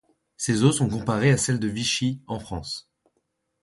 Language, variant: French, Français de métropole